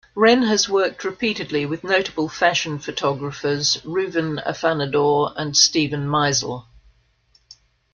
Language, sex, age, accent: English, female, 50-59, Australian English